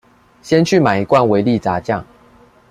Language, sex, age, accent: Chinese, male, under 19, 出生地：臺中市